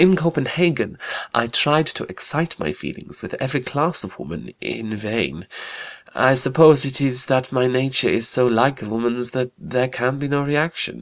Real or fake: real